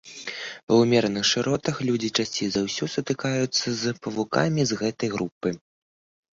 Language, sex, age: Belarusian, male, 19-29